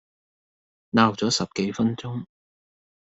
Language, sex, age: Cantonese, male, 50-59